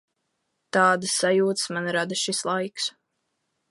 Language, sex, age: Latvian, female, under 19